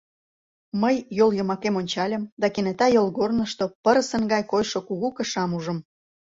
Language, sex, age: Mari, female, 30-39